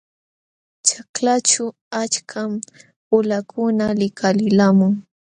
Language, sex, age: Jauja Wanca Quechua, female, 19-29